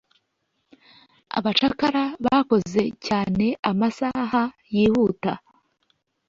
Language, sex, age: Kinyarwanda, female, 30-39